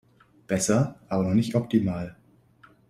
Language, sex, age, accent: German, male, under 19, Deutschland Deutsch